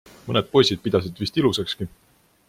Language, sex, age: Estonian, male, 19-29